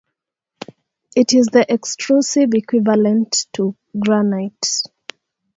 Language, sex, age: English, female, 19-29